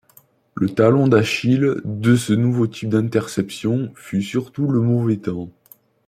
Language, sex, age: French, male, 19-29